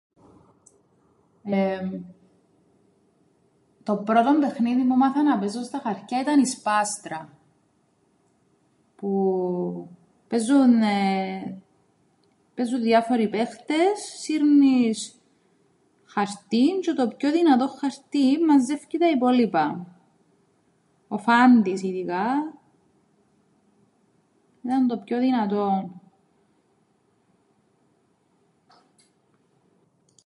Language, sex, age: Greek, female, 30-39